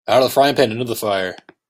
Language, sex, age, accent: English, male, 19-29, United States English